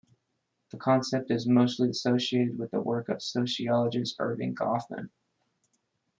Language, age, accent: English, 30-39, United States English